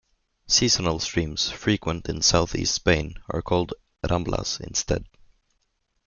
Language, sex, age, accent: English, male, 19-29, United States English